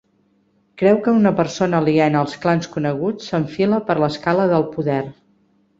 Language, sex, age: Catalan, female, 50-59